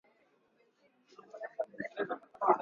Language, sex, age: Swahili, male, 19-29